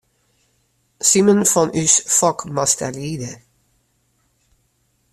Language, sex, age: Western Frisian, female, 60-69